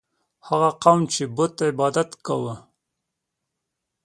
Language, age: Pashto, 19-29